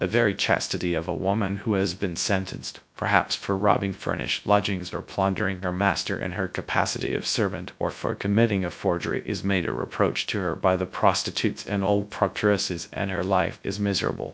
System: TTS, GradTTS